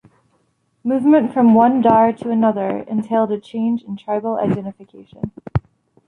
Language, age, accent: English, 30-39, United States English